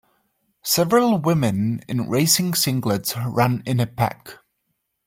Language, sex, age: English, male, 30-39